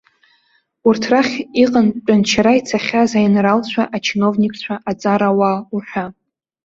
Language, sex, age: Abkhazian, female, 19-29